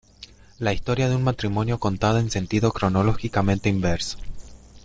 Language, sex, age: Spanish, male, 30-39